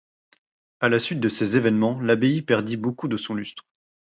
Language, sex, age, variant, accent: French, male, 30-39, Français d'Europe, Français de Belgique